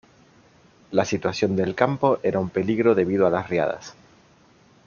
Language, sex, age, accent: Spanish, male, 30-39, Rioplatense: Argentina, Uruguay, este de Bolivia, Paraguay